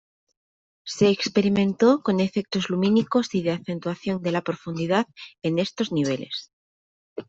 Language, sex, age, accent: Spanish, female, 19-29, España: Sur peninsular (Andalucia, Extremadura, Murcia)